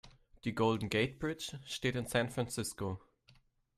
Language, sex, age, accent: German, male, 19-29, Deutschland Deutsch